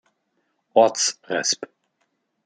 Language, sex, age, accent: German, male, 50-59, Deutschland Deutsch